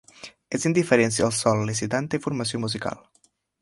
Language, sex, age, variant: Catalan, male, under 19, Central